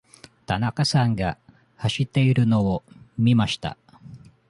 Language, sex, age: Japanese, male, 19-29